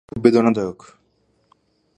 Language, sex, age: Bengali, male, 19-29